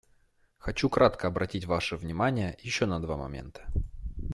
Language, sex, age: Russian, male, 19-29